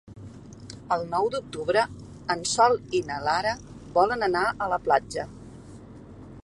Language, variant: Catalan, Central